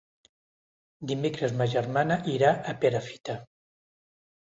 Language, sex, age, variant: Catalan, male, 60-69, Central